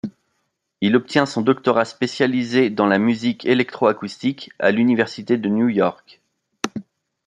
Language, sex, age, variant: French, male, 30-39, Français de métropole